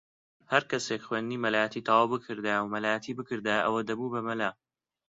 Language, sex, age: Central Kurdish, male, under 19